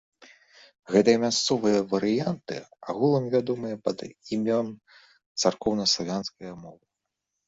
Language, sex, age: Belarusian, male, 30-39